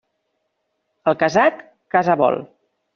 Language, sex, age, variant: Catalan, female, 40-49, Central